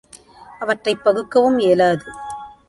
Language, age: Tamil, 50-59